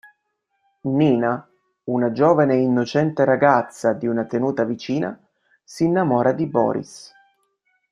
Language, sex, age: Italian, male, 19-29